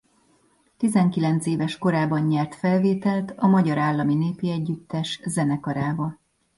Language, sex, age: Hungarian, female, 40-49